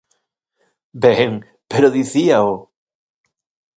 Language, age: Galician, 40-49